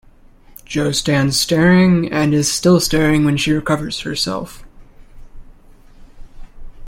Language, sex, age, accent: English, male, 19-29, United States English